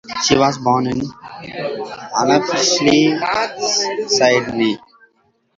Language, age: English, 19-29